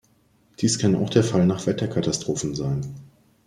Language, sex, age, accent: German, male, 30-39, Deutschland Deutsch